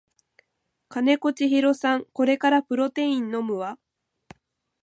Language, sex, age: Japanese, female, 19-29